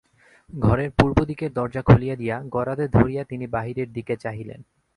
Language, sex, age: Bengali, male, 19-29